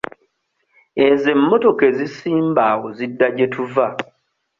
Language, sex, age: Ganda, male, 30-39